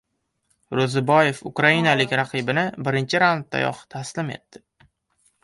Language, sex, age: Uzbek, male, under 19